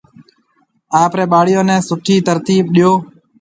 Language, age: Marwari (Pakistan), 40-49